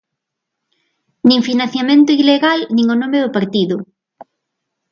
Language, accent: Galician, Atlántico (seseo e gheada)